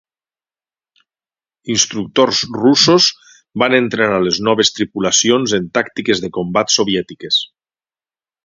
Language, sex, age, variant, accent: Catalan, male, 40-49, Valencià septentrional, valencià